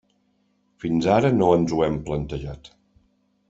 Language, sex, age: Catalan, male, 50-59